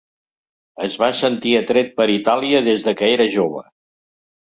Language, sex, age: Catalan, male, 70-79